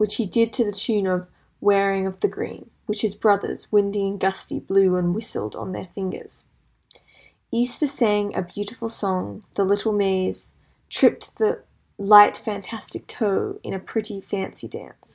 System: none